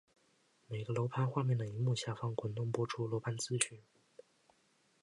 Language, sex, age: Chinese, male, under 19